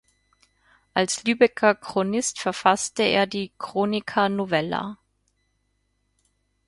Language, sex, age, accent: German, female, 30-39, Österreichisches Deutsch